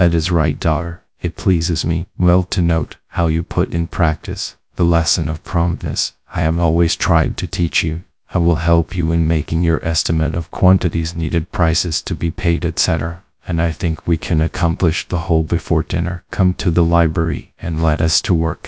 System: TTS, GradTTS